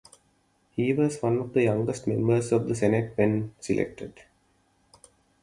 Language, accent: English, India and South Asia (India, Pakistan, Sri Lanka)